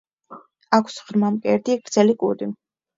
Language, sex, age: Georgian, female, under 19